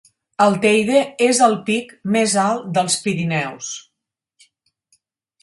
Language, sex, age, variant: Catalan, female, 50-59, Central